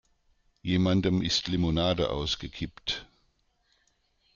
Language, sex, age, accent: German, male, 50-59, Deutschland Deutsch